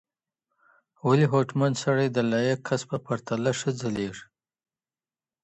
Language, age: Pashto, 50-59